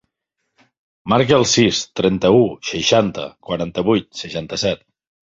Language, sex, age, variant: Catalan, male, 40-49, Septentrional